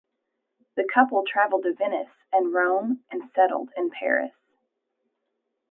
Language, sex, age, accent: English, female, 30-39, United States English